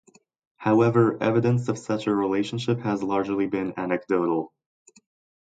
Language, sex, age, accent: English, male, 19-29, United States English; Australian English; England English